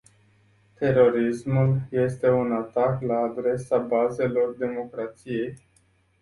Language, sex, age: Romanian, male, 40-49